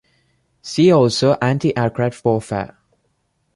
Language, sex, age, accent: English, male, 19-29, India and South Asia (India, Pakistan, Sri Lanka)